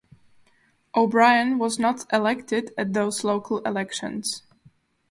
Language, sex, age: English, female, 19-29